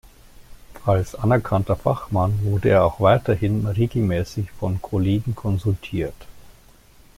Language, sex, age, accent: German, male, 50-59, Deutschland Deutsch